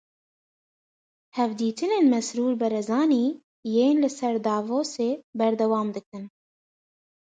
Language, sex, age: Kurdish, female, 19-29